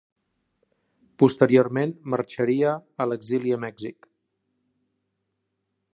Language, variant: Catalan, Central